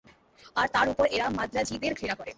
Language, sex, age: Bengali, male, 19-29